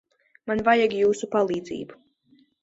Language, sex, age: Latvian, female, under 19